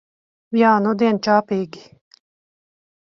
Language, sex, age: Latvian, female, 30-39